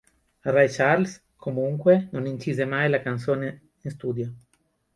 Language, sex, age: Italian, male, 40-49